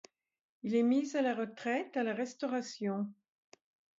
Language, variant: French, Français de métropole